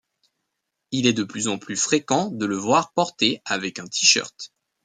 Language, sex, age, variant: French, male, 19-29, Français de métropole